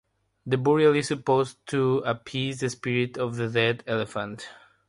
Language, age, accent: English, 19-29, United States English; India and South Asia (India, Pakistan, Sri Lanka)